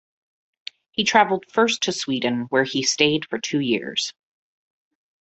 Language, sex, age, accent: English, female, 30-39, United States English